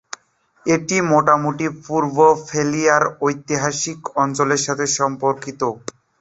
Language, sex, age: Bengali, male, 19-29